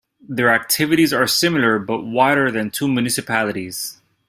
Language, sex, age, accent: English, male, 30-39, United States English